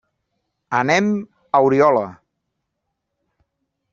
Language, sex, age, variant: Catalan, male, 40-49, Central